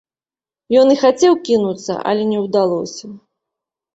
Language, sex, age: Belarusian, female, 30-39